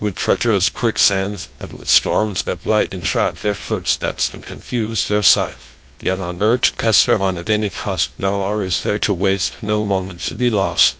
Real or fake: fake